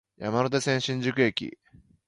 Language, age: Japanese, 19-29